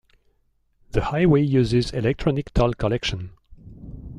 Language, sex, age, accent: English, male, 60-69, United States English